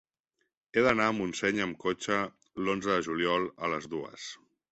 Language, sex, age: Catalan, male, 30-39